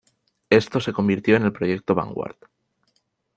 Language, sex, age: Spanish, male, 19-29